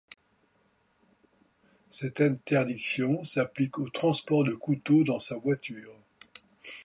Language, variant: French, Français de métropole